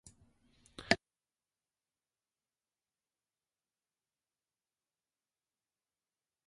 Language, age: Japanese, 50-59